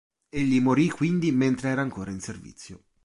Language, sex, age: Italian, male, 30-39